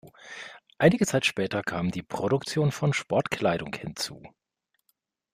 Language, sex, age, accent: German, male, 40-49, Deutschland Deutsch